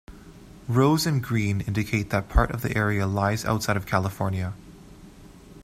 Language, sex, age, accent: English, male, 19-29, Canadian English